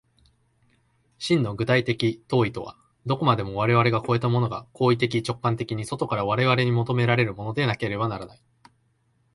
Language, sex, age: Japanese, male, 19-29